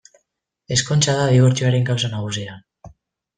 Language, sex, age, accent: Basque, female, 19-29, Mendebalekoa (Araba, Bizkaia, Gipuzkoako mendebaleko herri batzuk)